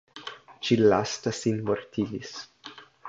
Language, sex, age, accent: Esperanto, male, 19-29, Internacia